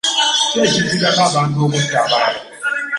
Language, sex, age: Ganda, male, 19-29